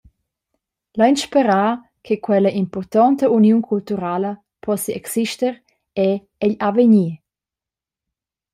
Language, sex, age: Romansh, female, 19-29